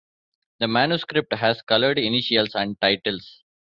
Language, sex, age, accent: English, male, 40-49, India and South Asia (India, Pakistan, Sri Lanka)